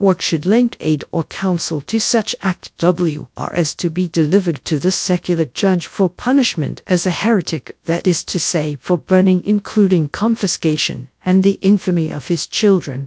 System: TTS, GradTTS